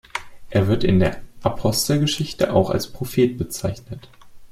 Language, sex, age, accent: German, male, 19-29, Deutschland Deutsch